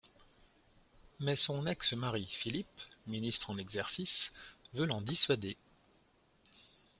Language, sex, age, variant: French, male, 40-49, Français de métropole